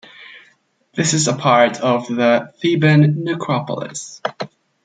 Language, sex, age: English, male, 19-29